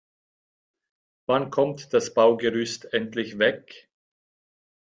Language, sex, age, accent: German, male, 40-49, Schweizerdeutsch